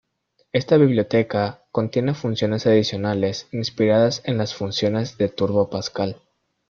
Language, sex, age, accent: Spanish, male, under 19, Andino-Pacífico: Colombia, Perú, Ecuador, oeste de Bolivia y Venezuela andina